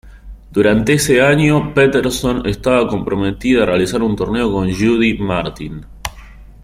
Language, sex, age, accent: Spanish, male, 19-29, Rioplatense: Argentina, Uruguay, este de Bolivia, Paraguay